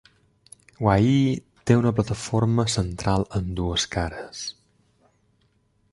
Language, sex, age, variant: Catalan, male, 30-39, Balear